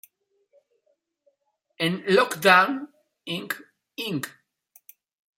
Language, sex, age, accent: Spanish, male, 50-59, México